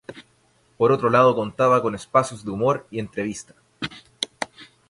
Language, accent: Spanish, Chileno: Chile, Cuyo